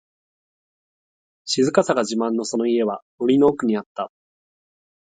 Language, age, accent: Japanese, 19-29, 関西弁